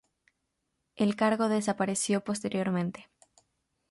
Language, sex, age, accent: Spanish, female, under 19, América central